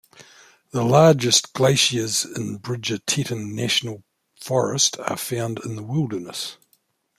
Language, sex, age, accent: English, male, 50-59, New Zealand English